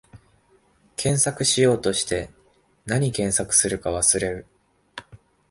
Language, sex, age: Japanese, male, 19-29